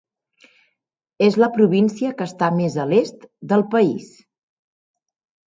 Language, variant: Catalan, Central